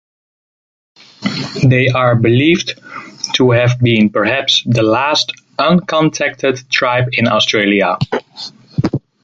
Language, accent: English, England English